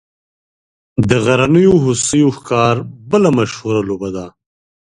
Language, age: Pashto, 30-39